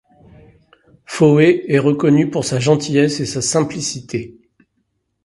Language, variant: French, Français de métropole